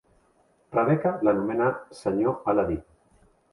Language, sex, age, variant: Catalan, male, 40-49, Central